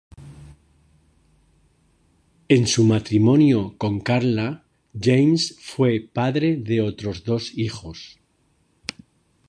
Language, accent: Spanish, España: Centro-Sur peninsular (Madrid, Toledo, Castilla-La Mancha)